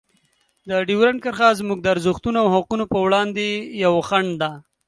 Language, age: Pashto, 19-29